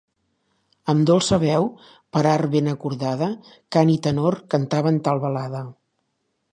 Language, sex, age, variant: Catalan, female, 50-59, Central